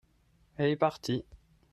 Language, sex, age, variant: French, male, 30-39, Français de métropole